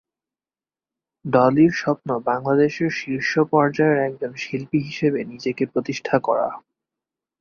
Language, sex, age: Bengali, male, 19-29